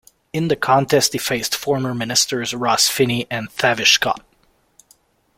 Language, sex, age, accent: English, male, 30-39, Canadian English